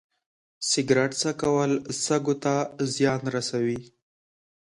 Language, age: Pashto, under 19